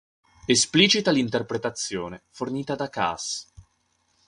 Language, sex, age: Italian, male, 19-29